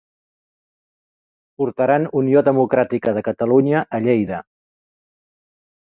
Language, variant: Catalan, Central